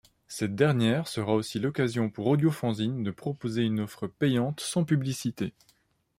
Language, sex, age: French, male, 30-39